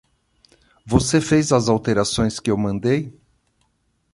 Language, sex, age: Portuguese, male, 60-69